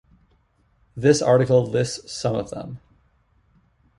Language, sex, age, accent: English, male, 19-29, United States English